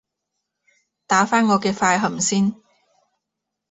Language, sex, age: Cantonese, female, 19-29